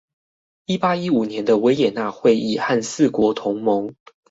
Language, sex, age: Chinese, male, 19-29